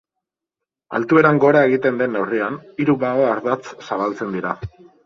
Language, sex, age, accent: Basque, male, 30-39, Mendebalekoa (Araba, Bizkaia, Gipuzkoako mendebaleko herri batzuk)